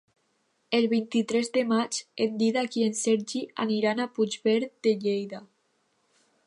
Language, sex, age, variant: Catalan, female, under 19, Alacantí